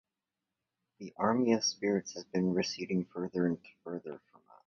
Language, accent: English, United States English